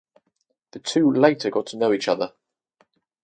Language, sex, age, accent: English, male, under 19, England English